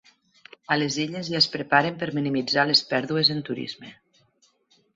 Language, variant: Catalan, Nord-Occidental